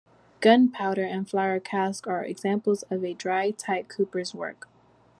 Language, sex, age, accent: English, female, 19-29, United States English